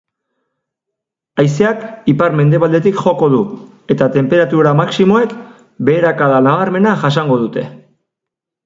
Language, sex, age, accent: Basque, male, 40-49, Erdialdekoa edo Nafarra (Gipuzkoa, Nafarroa)